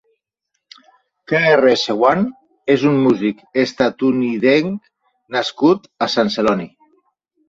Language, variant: Catalan, Septentrional